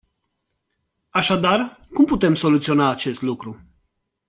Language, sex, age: Romanian, male, 30-39